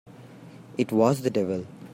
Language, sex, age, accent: English, male, 30-39, India and South Asia (India, Pakistan, Sri Lanka)